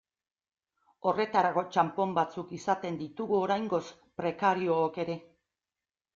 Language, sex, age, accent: Basque, female, 60-69, Erdialdekoa edo Nafarra (Gipuzkoa, Nafarroa)